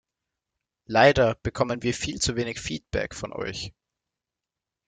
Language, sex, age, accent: German, male, 19-29, Schweizerdeutsch